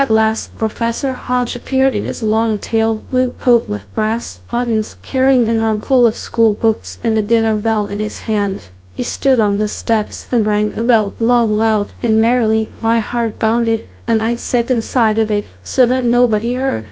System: TTS, GlowTTS